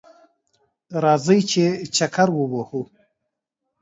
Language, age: Pashto, 19-29